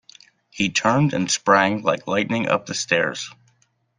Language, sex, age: English, male, 30-39